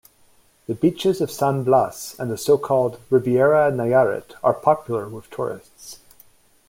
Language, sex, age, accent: English, male, 30-39, United States English